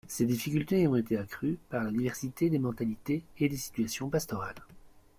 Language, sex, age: French, male, 30-39